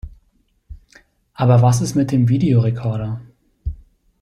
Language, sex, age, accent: German, male, 30-39, Deutschland Deutsch